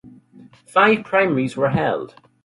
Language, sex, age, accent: English, male, 19-29, Northern Irish